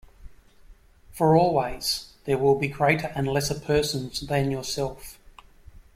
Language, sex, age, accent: English, male, 50-59, Australian English